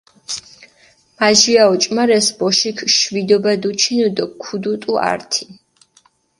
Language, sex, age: Mingrelian, female, 19-29